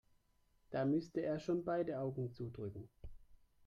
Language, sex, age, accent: German, male, 30-39, Deutschland Deutsch